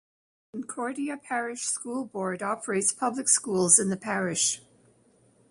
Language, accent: English, Canadian English